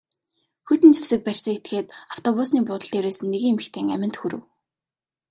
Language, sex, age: Mongolian, female, 19-29